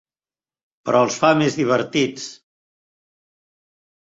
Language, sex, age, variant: Catalan, male, 70-79, Central